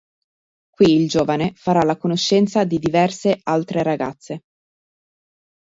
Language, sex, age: Italian, female, 30-39